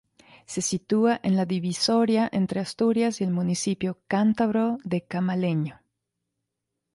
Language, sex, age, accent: Spanish, female, 40-49, México; Andino-Pacífico: Colombia, Perú, Ecuador, oeste de Bolivia y Venezuela andina